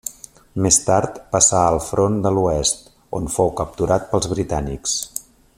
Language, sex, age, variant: Catalan, male, 40-49, Central